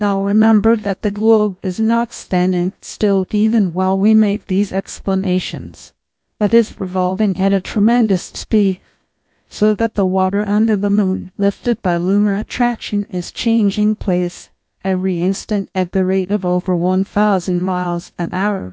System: TTS, GlowTTS